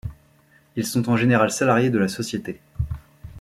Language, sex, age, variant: French, male, 30-39, Français de métropole